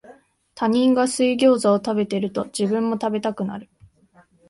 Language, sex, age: Japanese, female, 19-29